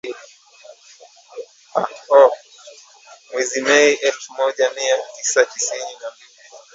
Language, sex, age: Swahili, male, 19-29